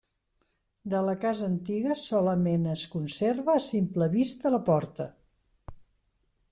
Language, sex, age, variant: Catalan, male, 60-69, Septentrional